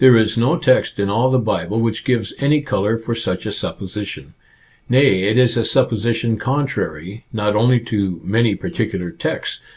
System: none